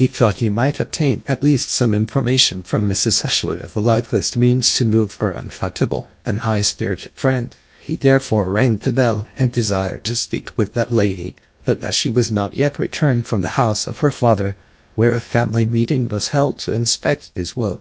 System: TTS, GlowTTS